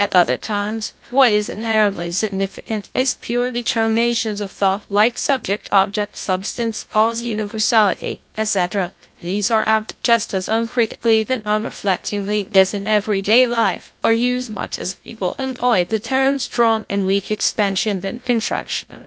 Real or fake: fake